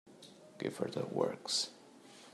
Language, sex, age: English, male, 30-39